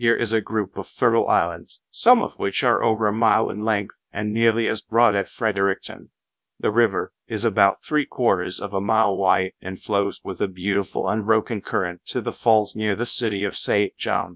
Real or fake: fake